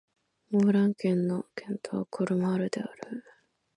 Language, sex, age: Japanese, female, 19-29